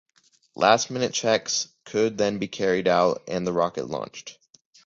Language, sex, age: English, male, under 19